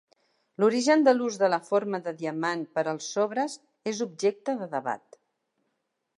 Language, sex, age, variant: Catalan, female, 60-69, Central